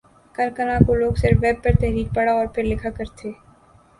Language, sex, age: Urdu, female, 19-29